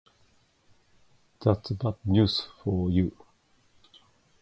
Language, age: English, 50-59